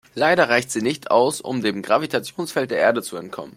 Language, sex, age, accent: German, male, 19-29, Deutschland Deutsch